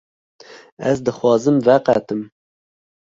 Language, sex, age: Kurdish, male, 30-39